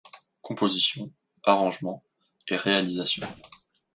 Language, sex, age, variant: French, male, 19-29, Français de métropole